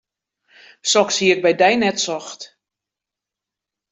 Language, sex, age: Western Frisian, female, 60-69